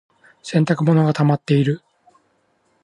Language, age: Japanese, 40-49